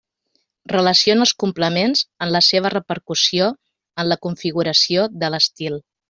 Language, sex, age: Catalan, female, 50-59